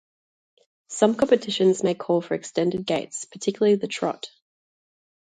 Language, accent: English, Australian English